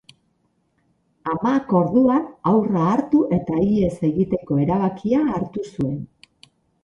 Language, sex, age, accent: Basque, female, 50-59, Mendebalekoa (Araba, Bizkaia, Gipuzkoako mendebaleko herri batzuk)